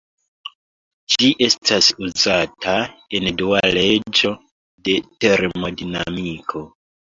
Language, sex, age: Esperanto, male, 19-29